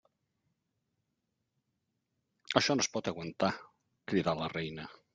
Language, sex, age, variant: Catalan, male, 50-59, Central